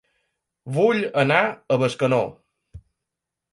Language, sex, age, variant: Catalan, male, 19-29, Balear